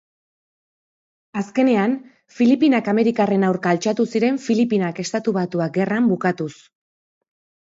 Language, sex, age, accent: Basque, female, 40-49, Erdialdekoa edo Nafarra (Gipuzkoa, Nafarroa)